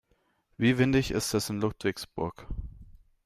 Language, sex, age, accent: German, male, 19-29, Deutschland Deutsch